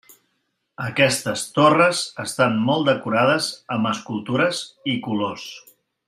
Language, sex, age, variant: Catalan, male, 40-49, Central